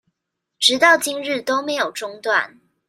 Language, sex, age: Chinese, female, 19-29